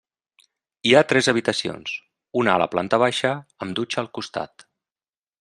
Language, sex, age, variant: Catalan, male, 40-49, Central